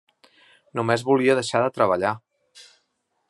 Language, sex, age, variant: Catalan, male, 40-49, Central